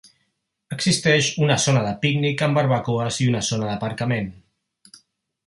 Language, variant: Catalan, Central